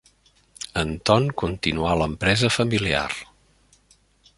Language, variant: Catalan, Central